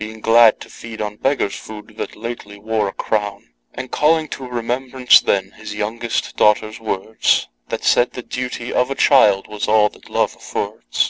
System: none